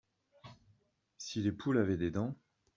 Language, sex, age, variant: French, male, 40-49, Français de métropole